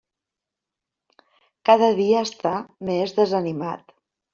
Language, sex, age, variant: Catalan, female, 50-59, Central